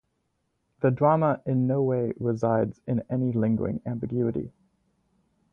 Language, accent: English, Canadian English